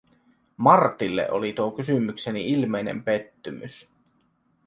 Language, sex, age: Finnish, male, 19-29